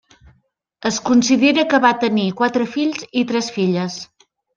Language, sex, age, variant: Catalan, female, 50-59, Central